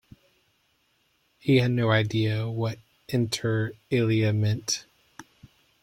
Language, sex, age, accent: English, male, 30-39, United States English